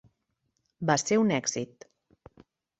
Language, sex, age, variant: Catalan, female, 40-49, Central